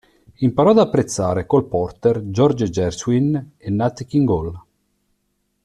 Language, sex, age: Italian, male, 50-59